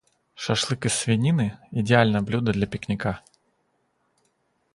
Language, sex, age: Russian, male, 30-39